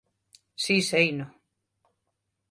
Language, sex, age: Galician, female, 50-59